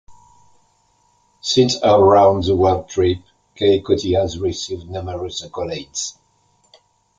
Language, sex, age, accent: English, male, 70-79, England English